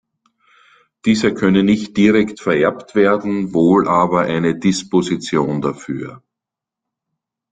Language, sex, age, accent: German, male, 50-59, Österreichisches Deutsch